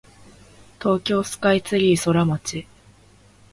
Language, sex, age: Japanese, female, 19-29